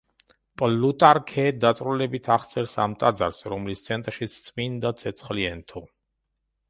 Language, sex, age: Georgian, male, 50-59